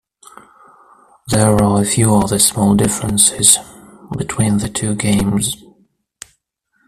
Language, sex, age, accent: English, male, 30-39, England English